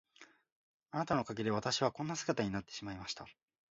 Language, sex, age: Japanese, male, 19-29